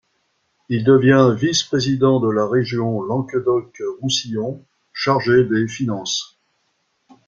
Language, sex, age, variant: French, male, 60-69, Français de métropole